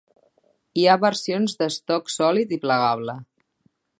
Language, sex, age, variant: Catalan, female, 30-39, Central